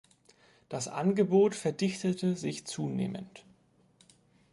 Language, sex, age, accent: German, male, 19-29, Deutschland Deutsch